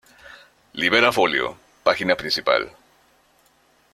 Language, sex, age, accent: Spanish, male, 30-39, México